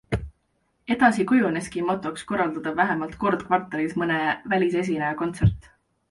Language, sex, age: Estonian, female, 19-29